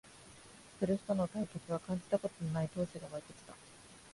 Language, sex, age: Japanese, female, 19-29